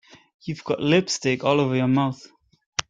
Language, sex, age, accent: English, male, 30-39, England English